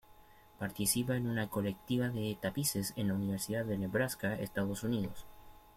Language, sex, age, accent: Spanish, male, 19-29, Chileno: Chile, Cuyo